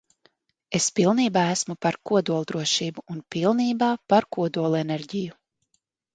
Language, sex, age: Latvian, female, 30-39